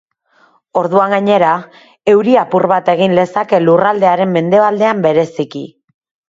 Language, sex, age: Basque, female, 30-39